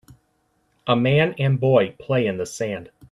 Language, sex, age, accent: English, male, 19-29, United States English